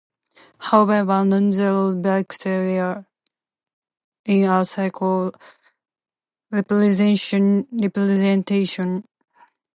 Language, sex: English, female